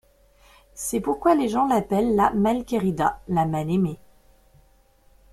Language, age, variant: French, 40-49, Français de métropole